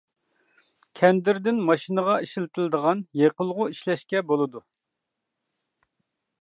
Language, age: Uyghur, 40-49